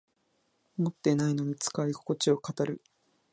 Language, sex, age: Japanese, female, 90+